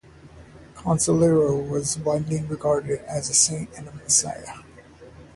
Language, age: English, 40-49